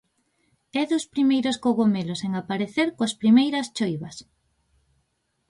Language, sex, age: Galician, female, 19-29